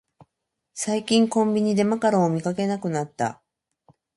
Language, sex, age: Japanese, female, 40-49